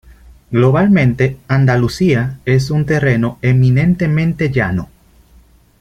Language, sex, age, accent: Spanish, male, 19-29, Caribe: Cuba, Venezuela, Puerto Rico, República Dominicana, Panamá, Colombia caribeña, México caribeño, Costa del golfo de México